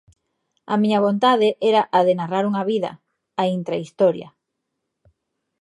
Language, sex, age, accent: Galician, female, 40-49, Atlántico (seseo e gheada)